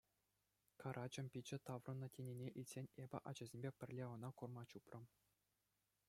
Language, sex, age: Chuvash, male, under 19